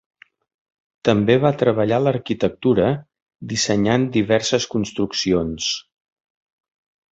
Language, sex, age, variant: Catalan, male, 60-69, Central